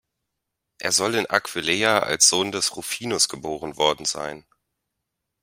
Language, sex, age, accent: German, male, 19-29, Deutschland Deutsch